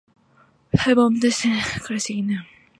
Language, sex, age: English, female, 19-29